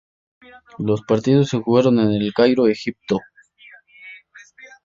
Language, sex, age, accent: Spanish, male, 30-39, México